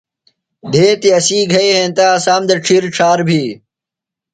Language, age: Phalura, under 19